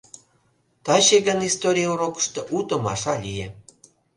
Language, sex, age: Mari, male, 50-59